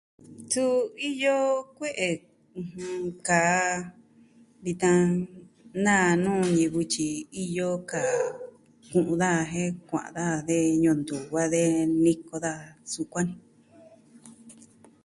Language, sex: Southwestern Tlaxiaco Mixtec, female